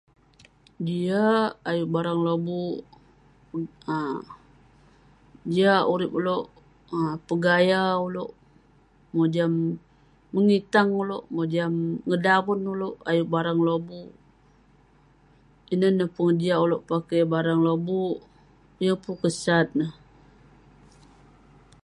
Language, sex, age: Western Penan, female, 19-29